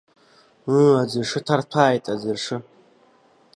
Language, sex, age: Abkhazian, female, 30-39